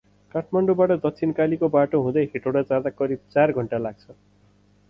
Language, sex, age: Nepali, male, 30-39